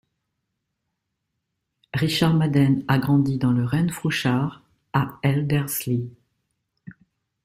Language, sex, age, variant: French, female, 50-59, Français de métropole